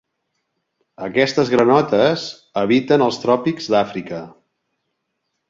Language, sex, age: Catalan, male, 60-69